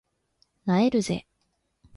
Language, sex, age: Japanese, female, 19-29